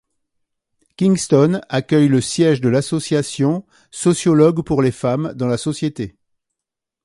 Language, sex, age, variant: French, male, 60-69, Français de métropole